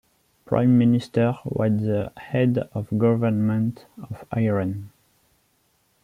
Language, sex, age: English, male, 19-29